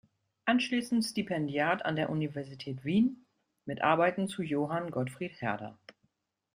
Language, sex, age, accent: German, female, 40-49, Deutschland Deutsch